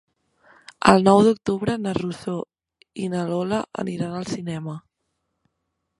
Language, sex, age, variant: Catalan, female, 19-29, Central